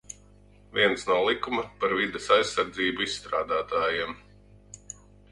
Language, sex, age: Latvian, male, 40-49